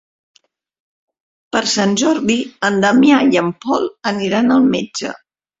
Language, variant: Catalan, Central